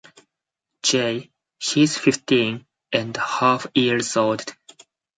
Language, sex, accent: English, male, United States English